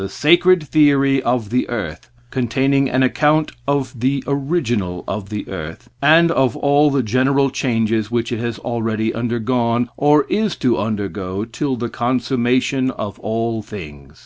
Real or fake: real